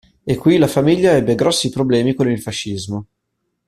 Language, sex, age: Italian, male, 19-29